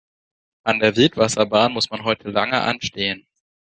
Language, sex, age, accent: German, male, 19-29, Deutschland Deutsch